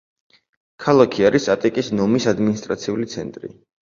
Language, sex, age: Georgian, male, 19-29